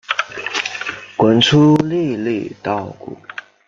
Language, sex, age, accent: Chinese, male, 19-29, 出生地：湖北省